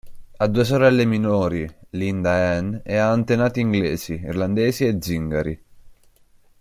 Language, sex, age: Italian, male, 19-29